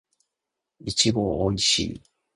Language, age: Japanese, 30-39